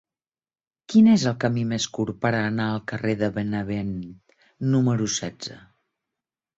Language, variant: Catalan, Central